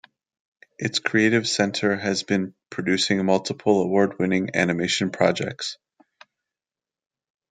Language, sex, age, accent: English, male, 30-39, United States English